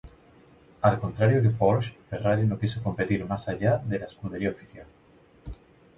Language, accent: Spanish, España: Sur peninsular (Andalucia, Extremadura, Murcia)